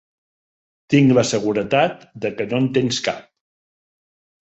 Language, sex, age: Catalan, male, 50-59